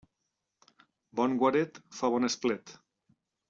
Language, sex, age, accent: Catalan, male, 50-59, valencià